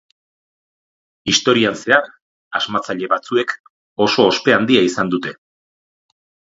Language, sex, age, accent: Basque, male, 40-49, Erdialdekoa edo Nafarra (Gipuzkoa, Nafarroa)